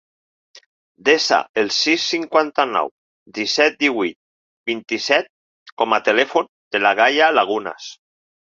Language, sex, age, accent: Catalan, male, 50-59, valencià